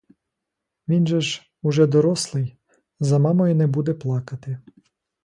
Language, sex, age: Ukrainian, male, 30-39